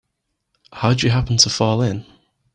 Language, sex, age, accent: English, male, 19-29, England English